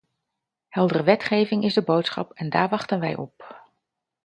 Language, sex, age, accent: Dutch, female, 50-59, Nederlands Nederlands